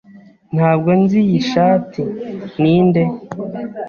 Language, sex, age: Kinyarwanda, male, 30-39